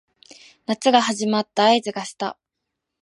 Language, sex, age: Japanese, female, 19-29